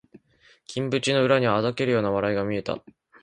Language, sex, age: Japanese, male, 19-29